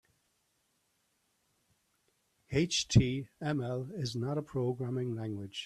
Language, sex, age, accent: English, male, 50-59, Irish English